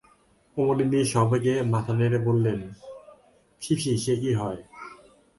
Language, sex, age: Bengali, male, 19-29